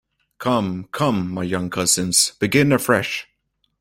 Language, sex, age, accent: English, male, 19-29, United States English